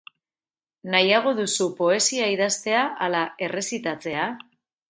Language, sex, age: Basque, female, 40-49